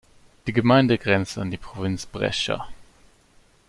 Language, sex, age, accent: German, male, 30-39, Deutschland Deutsch